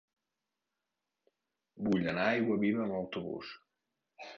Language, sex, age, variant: Catalan, male, 40-49, Central